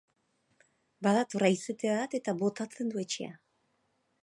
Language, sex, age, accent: Basque, female, 50-59, Erdialdekoa edo Nafarra (Gipuzkoa, Nafarroa)